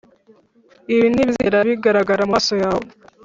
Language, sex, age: Kinyarwanda, female, under 19